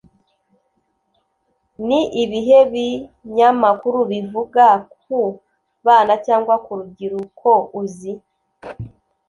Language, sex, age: Kinyarwanda, female, 19-29